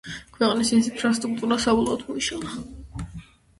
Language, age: Georgian, under 19